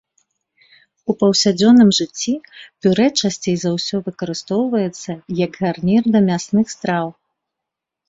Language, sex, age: Belarusian, female, 30-39